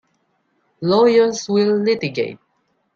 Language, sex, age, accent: English, male, 19-29, Malaysian English